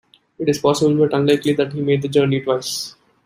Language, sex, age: English, male, 19-29